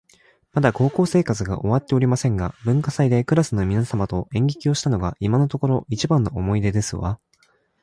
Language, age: Japanese, 19-29